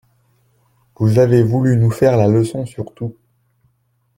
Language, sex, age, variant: French, male, 30-39, Français de métropole